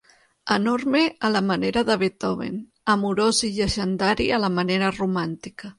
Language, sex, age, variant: Catalan, female, 40-49, Central